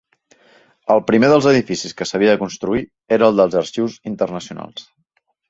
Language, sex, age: Catalan, male, 30-39